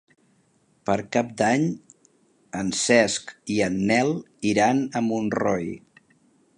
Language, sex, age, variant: Catalan, male, 50-59, Central